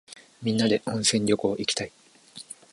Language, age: Japanese, 50-59